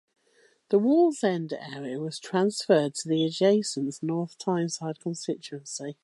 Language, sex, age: English, female, 50-59